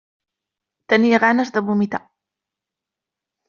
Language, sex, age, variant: Catalan, female, 19-29, Central